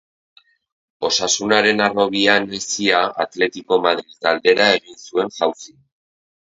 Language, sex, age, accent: Basque, male, 50-59, Erdialdekoa edo Nafarra (Gipuzkoa, Nafarroa)